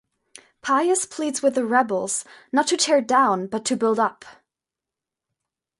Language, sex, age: English, female, under 19